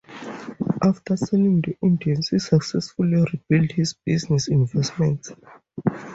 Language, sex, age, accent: English, female, 19-29, Southern African (South Africa, Zimbabwe, Namibia)